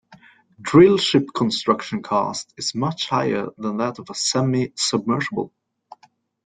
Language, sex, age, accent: English, male, 19-29, United States English